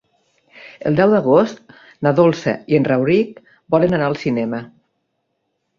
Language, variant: Catalan, Nord-Occidental